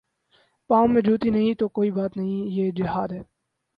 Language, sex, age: Urdu, male, 19-29